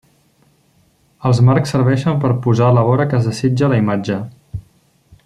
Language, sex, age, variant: Catalan, male, 30-39, Central